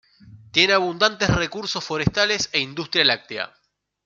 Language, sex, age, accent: Spanish, male, 19-29, Rioplatense: Argentina, Uruguay, este de Bolivia, Paraguay